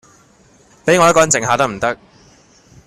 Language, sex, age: Cantonese, male, 30-39